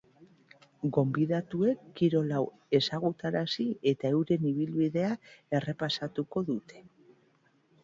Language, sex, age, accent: Basque, female, 40-49, Mendebalekoa (Araba, Bizkaia, Gipuzkoako mendebaleko herri batzuk)